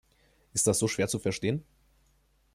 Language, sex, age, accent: German, male, 19-29, Deutschland Deutsch